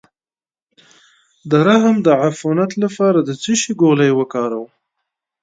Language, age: Pashto, 30-39